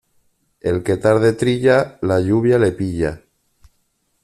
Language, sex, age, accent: Spanish, male, 40-49, España: Norte peninsular (Asturias, Castilla y León, Cantabria, País Vasco, Navarra, Aragón, La Rioja, Guadalajara, Cuenca)